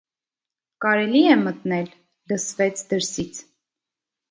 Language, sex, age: Armenian, female, 19-29